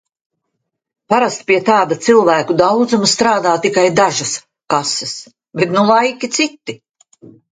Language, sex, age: Latvian, female, 60-69